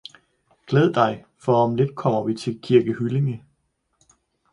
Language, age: Danish, 40-49